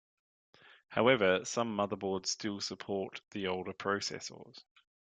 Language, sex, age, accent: English, male, 30-39, Australian English